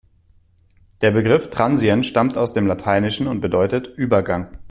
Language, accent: German, Deutschland Deutsch